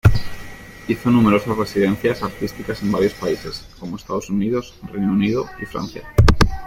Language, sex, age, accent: Spanish, male, 19-29, España: Centro-Sur peninsular (Madrid, Toledo, Castilla-La Mancha)